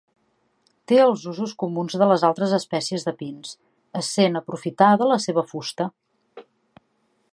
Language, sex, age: Catalan, female, 40-49